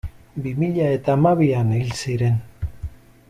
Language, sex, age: Basque, male, 60-69